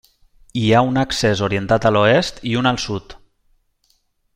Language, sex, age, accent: Catalan, male, 19-29, valencià